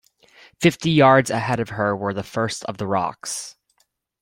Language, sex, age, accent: English, male, 19-29, United States English